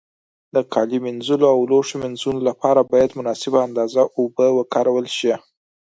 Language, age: Pashto, 19-29